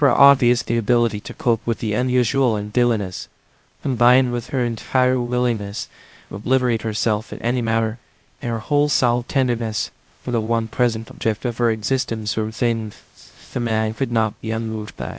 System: TTS, VITS